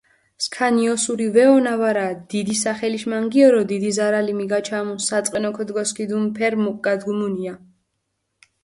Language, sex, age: Mingrelian, female, 19-29